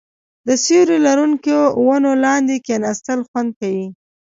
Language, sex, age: Pashto, female, 19-29